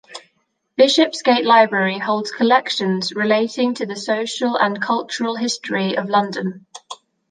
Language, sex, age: English, female, 19-29